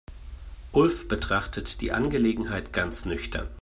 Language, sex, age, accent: German, male, 40-49, Deutschland Deutsch